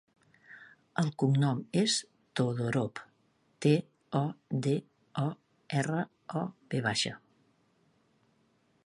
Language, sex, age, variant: Catalan, female, 40-49, Central